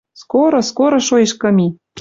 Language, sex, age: Western Mari, female, 30-39